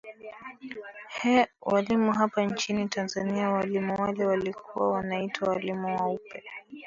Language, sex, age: Swahili, female, 19-29